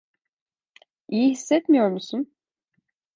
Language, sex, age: Turkish, female, 19-29